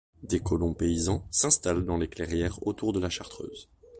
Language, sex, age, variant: French, male, 30-39, Français de métropole